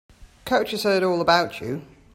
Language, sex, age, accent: English, female, 30-39, England English